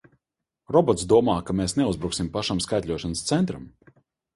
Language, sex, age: Latvian, male, 40-49